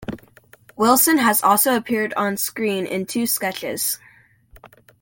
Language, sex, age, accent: English, male, under 19, United States English